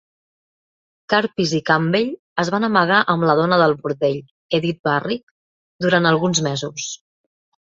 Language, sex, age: Catalan, female, 40-49